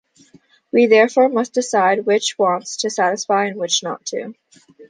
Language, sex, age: English, female, under 19